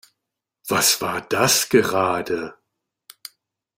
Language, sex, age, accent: German, male, 60-69, Deutschland Deutsch